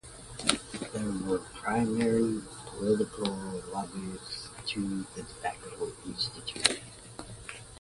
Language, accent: English, United States English